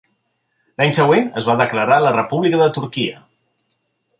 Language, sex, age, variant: Catalan, male, 40-49, Central